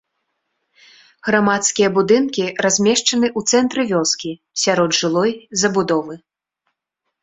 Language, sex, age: Belarusian, female, 19-29